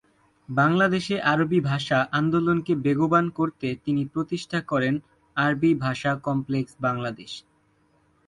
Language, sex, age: Bengali, male, under 19